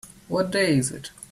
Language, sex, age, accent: English, male, under 19, United States English